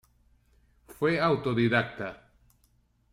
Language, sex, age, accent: Spanish, male, 40-49, Caribe: Cuba, Venezuela, Puerto Rico, República Dominicana, Panamá, Colombia caribeña, México caribeño, Costa del golfo de México